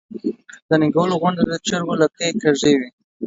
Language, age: Pashto, 19-29